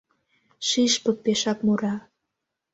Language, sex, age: Mari, female, under 19